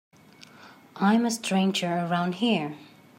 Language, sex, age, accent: English, female, 19-29, England English